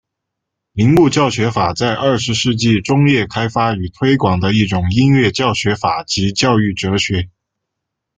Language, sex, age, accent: Chinese, male, 19-29, 出生地：四川省